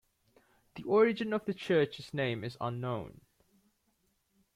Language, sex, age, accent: English, male, 19-29, Australian English